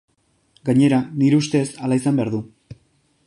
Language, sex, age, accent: Basque, male, under 19, Erdialdekoa edo Nafarra (Gipuzkoa, Nafarroa)